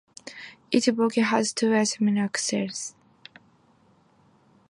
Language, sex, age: English, female, 19-29